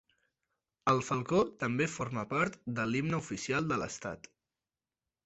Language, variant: Catalan, Central